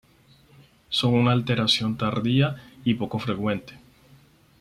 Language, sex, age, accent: Spanish, male, 19-29, Caribe: Cuba, Venezuela, Puerto Rico, República Dominicana, Panamá, Colombia caribeña, México caribeño, Costa del golfo de México